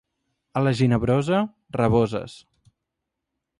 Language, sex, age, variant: Catalan, male, 19-29, Central